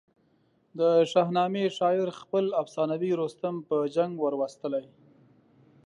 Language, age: Pashto, 30-39